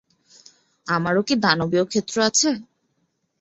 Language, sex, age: Bengali, female, 19-29